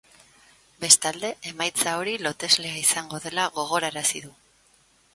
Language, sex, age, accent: Basque, female, 40-49, Erdialdekoa edo Nafarra (Gipuzkoa, Nafarroa)